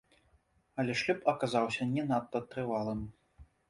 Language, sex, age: Belarusian, male, 30-39